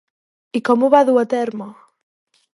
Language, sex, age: Catalan, female, 19-29